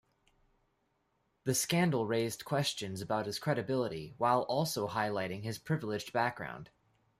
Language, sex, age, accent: English, male, 19-29, Canadian English